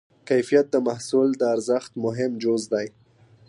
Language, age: Pashto, 19-29